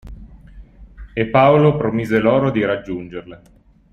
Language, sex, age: Italian, male, 30-39